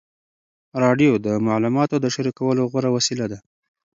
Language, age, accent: Pashto, 30-39, پکتیا ولایت، احمدزی